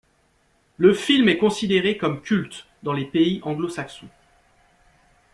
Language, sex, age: French, male, 30-39